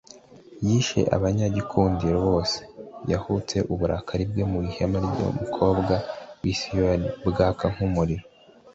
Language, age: Kinyarwanda, 19-29